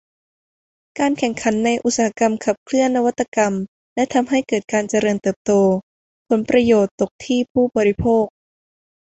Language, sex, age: Thai, female, under 19